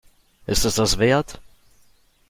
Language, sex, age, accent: German, male, 30-39, Deutschland Deutsch